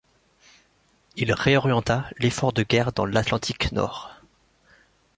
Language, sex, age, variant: French, male, 19-29, Français de métropole